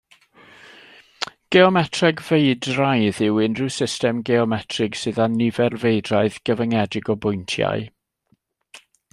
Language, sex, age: Welsh, male, 50-59